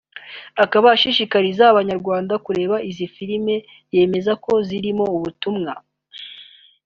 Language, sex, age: Kinyarwanda, male, 19-29